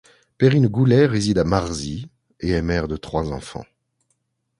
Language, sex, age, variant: French, male, 40-49, Français de métropole